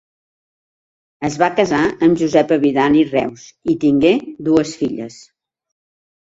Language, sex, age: Catalan, female, 60-69